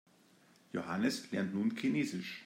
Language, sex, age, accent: German, male, 50-59, Deutschland Deutsch